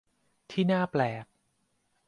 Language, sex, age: Thai, male, 30-39